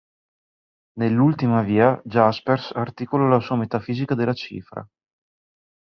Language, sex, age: Italian, male, 40-49